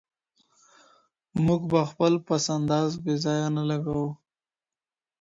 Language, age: Pashto, 19-29